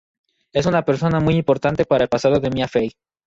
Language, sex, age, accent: Spanish, male, 19-29, México